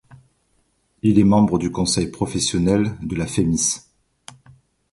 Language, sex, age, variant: French, male, 40-49, Français de métropole